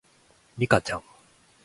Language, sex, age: Japanese, male, 40-49